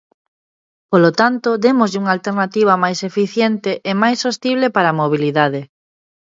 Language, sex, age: Galician, female, 30-39